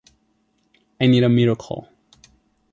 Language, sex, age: English, male, 19-29